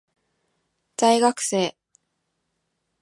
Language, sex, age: Japanese, female, 19-29